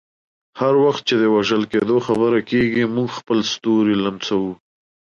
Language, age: Pashto, 19-29